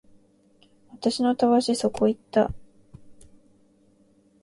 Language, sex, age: Japanese, female, 19-29